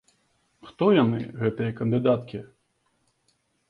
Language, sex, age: Belarusian, male, 30-39